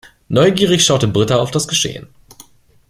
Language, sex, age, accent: German, male, 19-29, Deutschland Deutsch